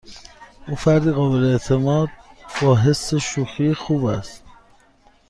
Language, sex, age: Persian, male, 30-39